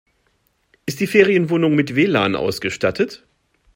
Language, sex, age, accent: German, male, 40-49, Deutschland Deutsch